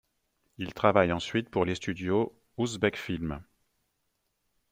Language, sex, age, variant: French, male, 40-49, Français de métropole